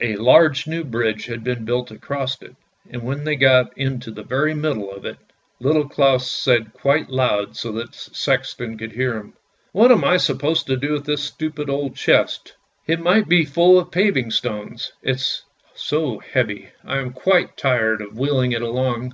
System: none